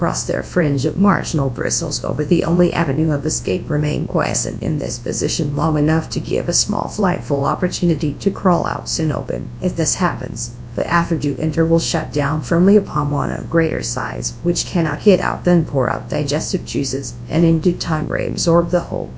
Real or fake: fake